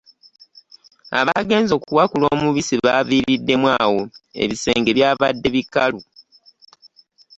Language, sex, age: Ganda, female, 50-59